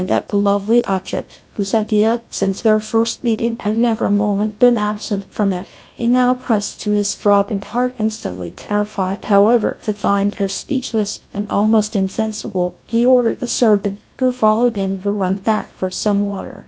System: TTS, GlowTTS